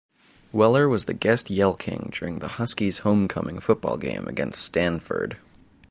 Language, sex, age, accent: English, male, 19-29, Canadian English